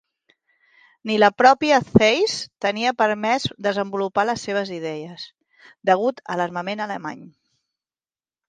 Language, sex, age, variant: Catalan, female, 50-59, Central